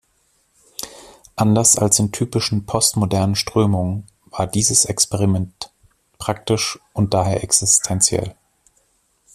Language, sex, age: German, male, 40-49